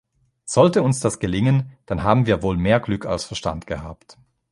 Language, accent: German, Schweizerdeutsch